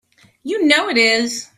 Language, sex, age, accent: English, female, 40-49, United States English